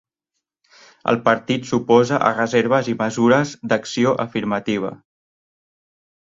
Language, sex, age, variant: Catalan, male, 30-39, Central